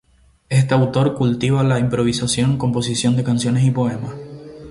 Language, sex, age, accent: Spanish, male, 19-29, España: Islas Canarias